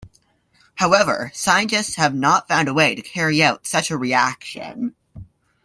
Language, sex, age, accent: English, male, under 19, Canadian English